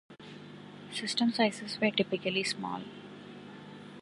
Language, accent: English, India and South Asia (India, Pakistan, Sri Lanka)